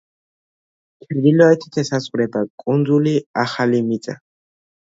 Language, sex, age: Georgian, male, under 19